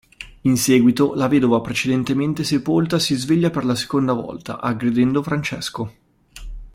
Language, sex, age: Italian, male, 19-29